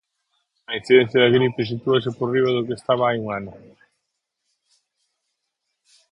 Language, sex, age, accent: Galician, male, 30-39, Central (gheada)